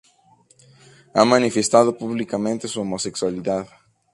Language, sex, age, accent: Spanish, male, 19-29, México